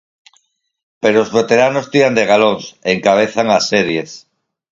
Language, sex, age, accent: Galician, male, 40-49, Normativo (estándar)